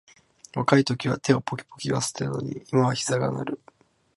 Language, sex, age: Japanese, male, 19-29